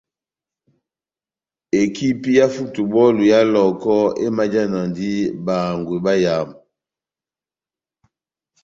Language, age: Batanga, 60-69